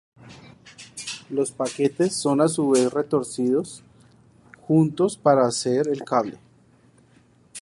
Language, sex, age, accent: Spanish, male, 19-29, Andino-Pacífico: Colombia, Perú, Ecuador, oeste de Bolivia y Venezuela andina